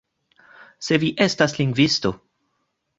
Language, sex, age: Esperanto, male, 19-29